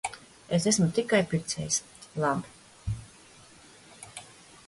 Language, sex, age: Latvian, female, 50-59